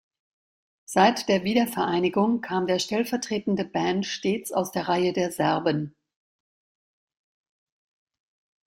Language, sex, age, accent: German, female, 60-69, Deutschland Deutsch